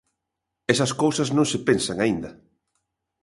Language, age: Galician, 50-59